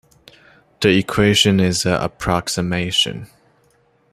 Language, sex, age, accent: English, male, under 19, United States English